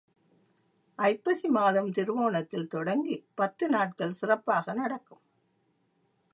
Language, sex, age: Tamil, female, 70-79